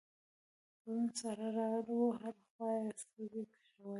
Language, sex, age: Pashto, female, 19-29